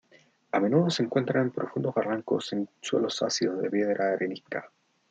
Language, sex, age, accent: Spanish, male, 19-29, Chileno: Chile, Cuyo